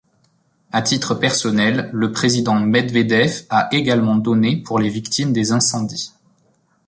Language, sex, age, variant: French, male, 30-39, Français de métropole